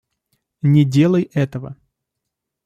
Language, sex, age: Russian, male, 30-39